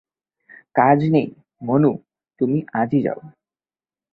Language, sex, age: Bengali, male, 19-29